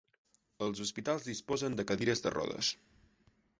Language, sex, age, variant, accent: Catalan, male, 19-29, Central, gironí; Garrotxi